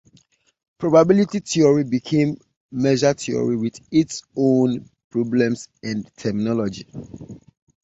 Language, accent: English, United States English